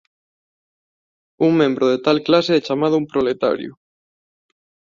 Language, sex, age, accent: Galician, male, 19-29, Neofalante